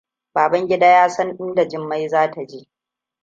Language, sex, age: Hausa, female, 30-39